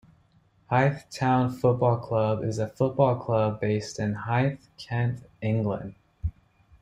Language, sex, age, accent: English, male, 19-29, United States English